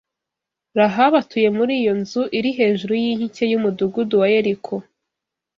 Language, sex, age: Kinyarwanda, female, 19-29